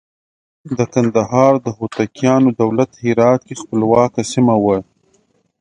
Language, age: Pashto, 30-39